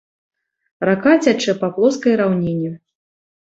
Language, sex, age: Belarusian, female, 30-39